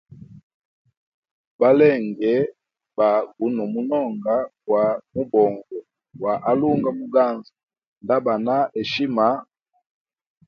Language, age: Hemba, 40-49